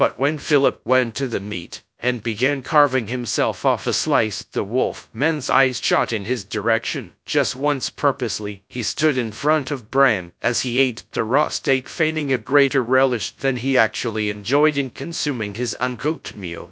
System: TTS, GradTTS